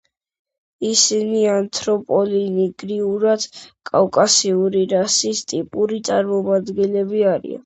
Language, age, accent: Georgian, under 19, ჩვეულებრივი